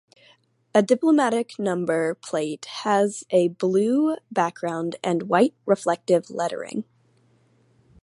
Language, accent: English, United States English